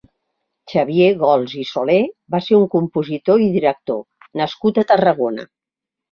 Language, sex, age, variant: Catalan, female, 60-69, Central